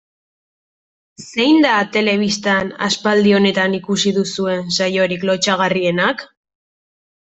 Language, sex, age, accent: Basque, female, 19-29, Mendebalekoa (Araba, Bizkaia, Gipuzkoako mendebaleko herri batzuk)